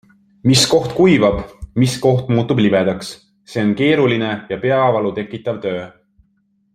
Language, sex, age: Estonian, male, 19-29